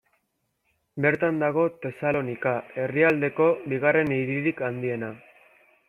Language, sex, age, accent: Basque, male, under 19, Mendebalekoa (Araba, Bizkaia, Gipuzkoako mendebaleko herri batzuk)